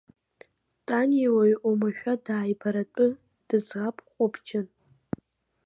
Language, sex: Abkhazian, female